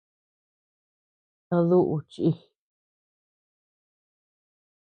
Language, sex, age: Tepeuxila Cuicatec, female, 19-29